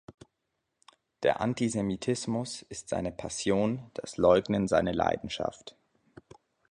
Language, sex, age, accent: German, male, 19-29, Deutschland Deutsch